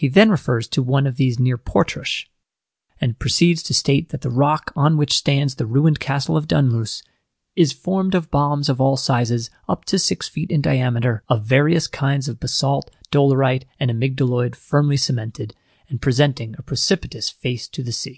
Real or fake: real